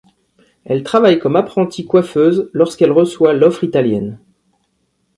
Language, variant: French, Français de métropole